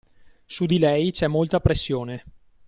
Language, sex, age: Italian, male, 19-29